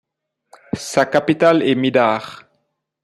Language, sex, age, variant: French, male, 30-39, Français de métropole